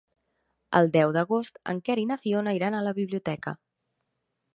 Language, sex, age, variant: Catalan, female, 19-29, Central